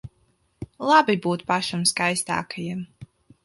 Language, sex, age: Latvian, female, 19-29